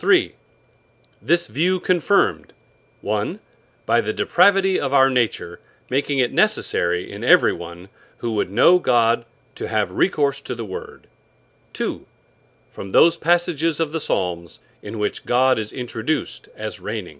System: none